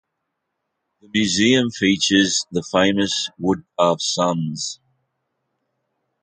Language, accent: English, Australian English